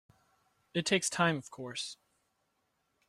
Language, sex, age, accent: English, male, 19-29, United States English